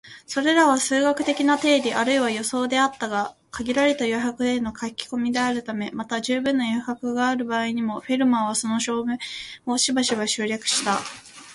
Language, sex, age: Japanese, female, 19-29